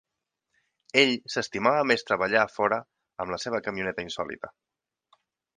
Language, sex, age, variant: Catalan, male, 30-39, Central